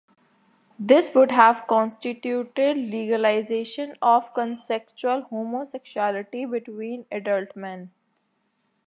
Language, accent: English, India and South Asia (India, Pakistan, Sri Lanka)